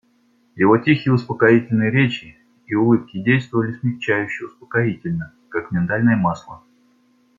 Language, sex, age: Russian, male, 30-39